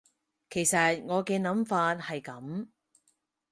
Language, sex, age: Cantonese, female, 30-39